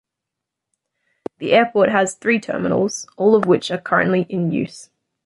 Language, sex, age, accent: English, female, 19-29, Australian English